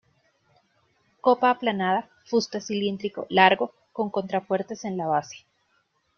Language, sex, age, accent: Spanish, female, 19-29, Andino-Pacífico: Colombia, Perú, Ecuador, oeste de Bolivia y Venezuela andina